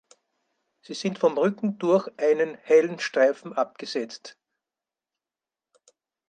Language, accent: German, Österreichisches Deutsch